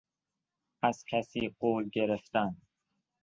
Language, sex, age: Persian, male, 19-29